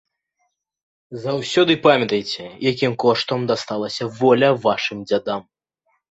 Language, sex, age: Belarusian, male, under 19